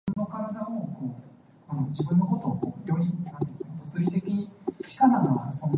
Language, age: Cantonese, 19-29